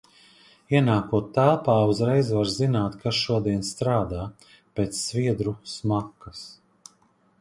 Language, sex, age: Latvian, male, 40-49